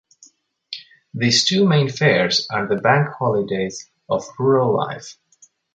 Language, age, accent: English, 30-39, Canadian English